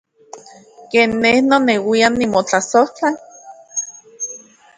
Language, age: Central Puebla Nahuatl, 30-39